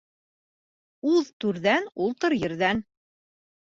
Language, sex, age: Bashkir, female, 30-39